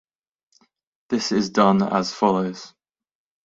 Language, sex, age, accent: English, male, 19-29, England English